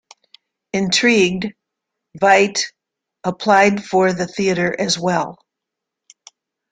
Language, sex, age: English, female, 70-79